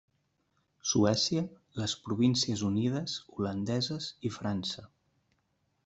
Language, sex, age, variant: Catalan, male, 19-29, Central